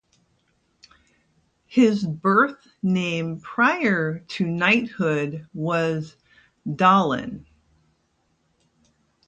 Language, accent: English, United States English